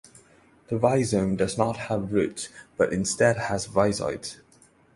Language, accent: English, England English; India and South Asia (India, Pakistan, Sri Lanka)